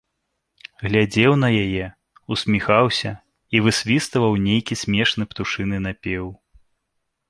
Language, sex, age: Belarusian, male, 30-39